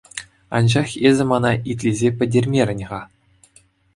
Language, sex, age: Chuvash, male, 19-29